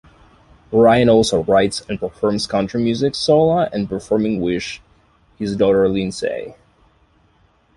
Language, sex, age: English, male, 19-29